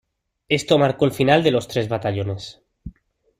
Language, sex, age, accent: Spanish, male, 30-39, España: Sur peninsular (Andalucia, Extremadura, Murcia)